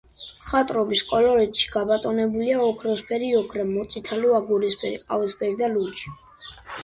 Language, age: Georgian, under 19